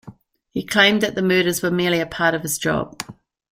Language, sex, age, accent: English, female, 60-69, New Zealand English